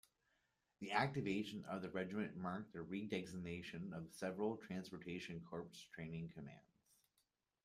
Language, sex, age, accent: English, male, 19-29, Canadian English